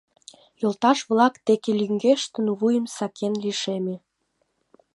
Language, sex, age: Mari, female, 19-29